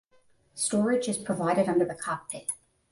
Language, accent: English, United States English